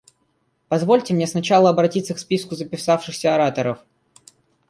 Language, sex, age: Russian, male, under 19